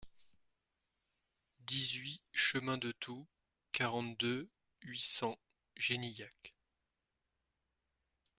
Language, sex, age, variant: French, male, 19-29, Français de métropole